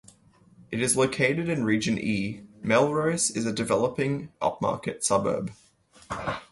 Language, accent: English, Australian English